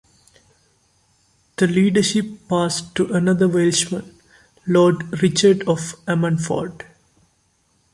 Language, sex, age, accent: English, male, under 19, India and South Asia (India, Pakistan, Sri Lanka)